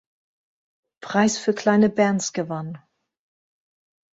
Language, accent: German, Deutschland Deutsch